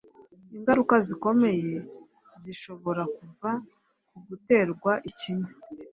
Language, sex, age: Kinyarwanda, female, 30-39